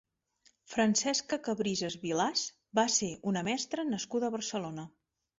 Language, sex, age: Catalan, female, 40-49